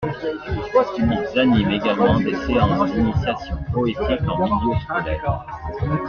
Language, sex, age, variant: French, male, 40-49, Français de métropole